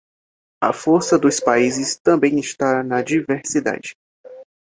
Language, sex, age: Portuguese, male, 19-29